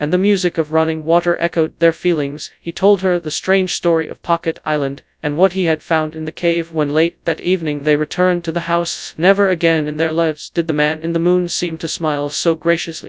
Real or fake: fake